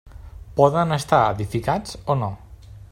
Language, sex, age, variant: Catalan, male, 19-29, Central